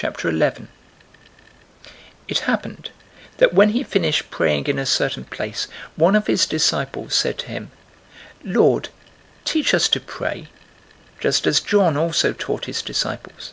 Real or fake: real